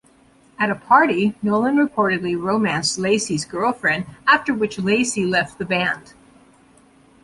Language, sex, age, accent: English, female, 50-59, United States English